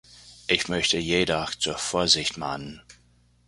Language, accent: German, Deutschland Deutsch